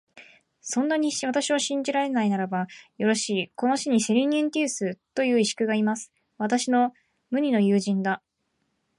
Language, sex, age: Japanese, female, 19-29